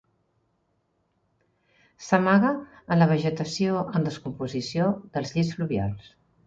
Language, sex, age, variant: Catalan, female, 60-69, Central